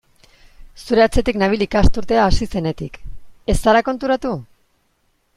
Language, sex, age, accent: Basque, female, 19-29, Mendebalekoa (Araba, Bizkaia, Gipuzkoako mendebaleko herri batzuk)